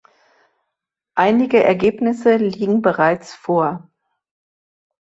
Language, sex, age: German, female, 60-69